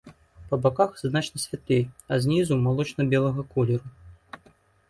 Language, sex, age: Belarusian, male, 30-39